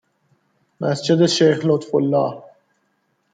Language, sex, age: Persian, male, 19-29